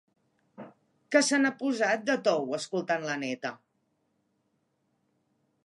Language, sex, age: Catalan, female, 40-49